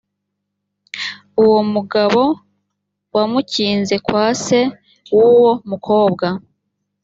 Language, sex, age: Kinyarwanda, female, 30-39